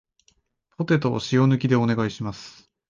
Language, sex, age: Japanese, male, 19-29